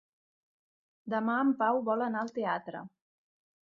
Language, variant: Catalan, Central